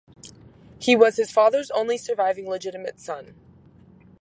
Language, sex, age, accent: English, female, under 19, United States English